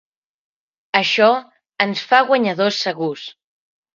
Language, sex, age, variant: Catalan, male, under 19, Central